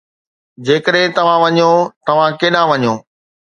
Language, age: Sindhi, 40-49